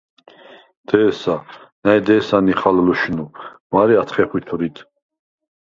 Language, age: Svan, 30-39